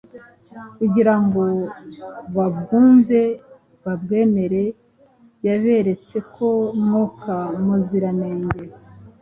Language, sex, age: Kinyarwanda, female, 40-49